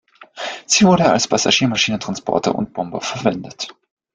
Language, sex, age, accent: German, male, 19-29, Österreichisches Deutsch